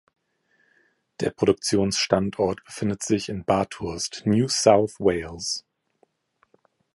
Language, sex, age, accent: German, male, 30-39, Deutschland Deutsch